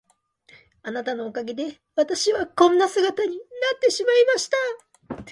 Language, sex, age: Japanese, male, 19-29